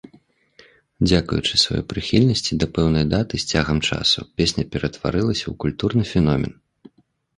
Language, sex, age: Belarusian, male, 30-39